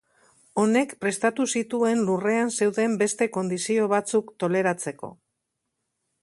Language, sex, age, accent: Basque, female, 60-69, Mendebalekoa (Araba, Bizkaia, Gipuzkoako mendebaleko herri batzuk)